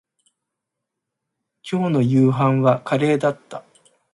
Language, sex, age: Japanese, male, 40-49